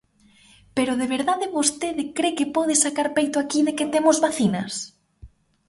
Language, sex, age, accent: Galician, female, 19-29, Normativo (estándar)